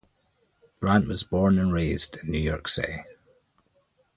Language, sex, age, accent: English, male, 40-49, Scottish English